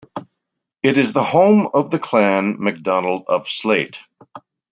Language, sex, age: English, male, 60-69